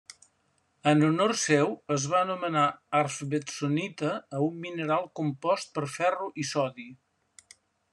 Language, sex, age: Catalan, male, 70-79